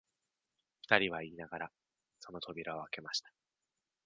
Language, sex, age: Japanese, male, 19-29